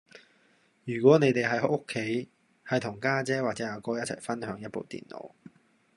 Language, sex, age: Cantonese, male, 19-29